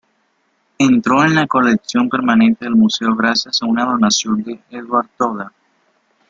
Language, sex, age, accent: Spanish, male, under 19, Caribe: Cuba, Venezuela, Puerto Rico, República Dominicana, Panamá, Colombia caribeña, México caribeño, Costa del golfo de México